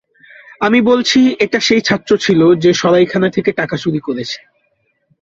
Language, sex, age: Bengali, male, 19-29